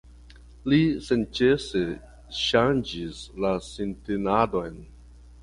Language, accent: Esperanto, Internacia